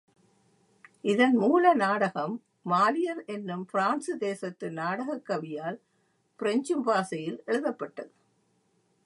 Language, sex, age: Tamil, female, 70-79